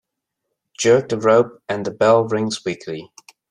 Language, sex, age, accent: English, male, 30-39, England English